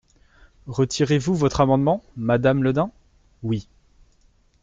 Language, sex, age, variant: French, male, 19-29, Français de métropole